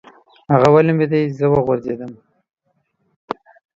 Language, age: Pashto, 19-29